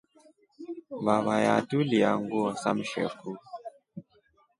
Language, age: Rombo, 19-29